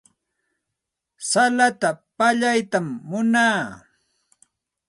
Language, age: Santa Ana de Tusi Pasco Quechua, 40-49